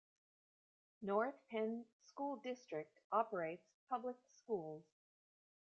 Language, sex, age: English, female, 40-49